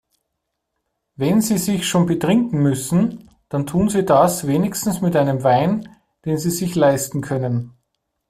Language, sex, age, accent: German, male, 30-39, Österreichisches Deutsch